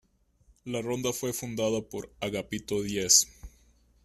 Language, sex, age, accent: Spanish, male, 19-29, México